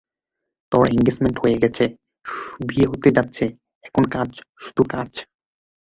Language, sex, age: Bengali, male, 19-29